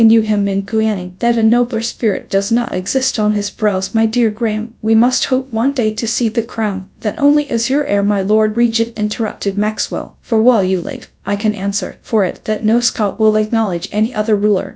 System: TTS, GradTTS